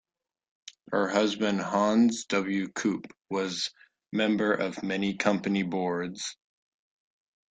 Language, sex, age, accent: English, male, under 19, United States English